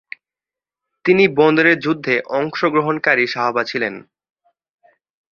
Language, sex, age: Bengali, male, 19-29